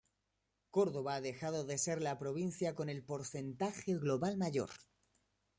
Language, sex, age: Spanish, male, 19-29